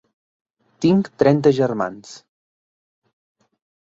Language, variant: Catalan, Central